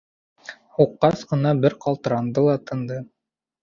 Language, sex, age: Bashkir, male, 19-29